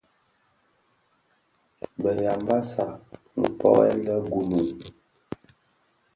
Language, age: Bafia, 19-29